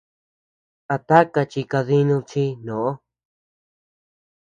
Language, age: Tepeuxila Cuicatec, under 19